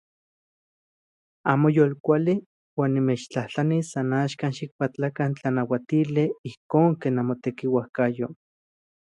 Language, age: Central Puebla Nahuatl, 30-39